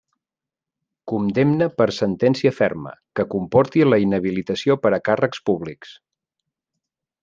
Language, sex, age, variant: Catalan, male, 40-49, Central